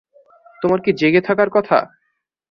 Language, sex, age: Bengali, male, under 19